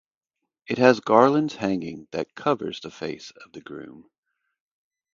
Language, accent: English, United States English